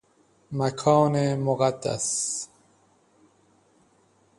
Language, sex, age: Persian, male, 30-39